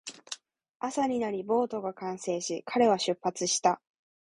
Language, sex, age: Japanese, female, 19-29